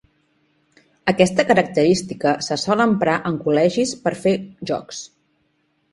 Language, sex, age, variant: Catalan, female, 40-49, Central